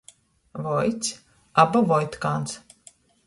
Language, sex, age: Latgalian, female, 40-49